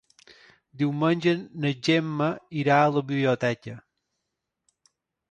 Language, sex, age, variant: Catalan, male, 50-59, Balear